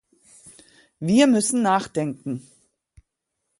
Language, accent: German, Deutschland Deutsch